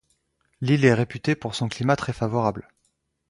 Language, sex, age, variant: French, male, 19-29, Français de métropole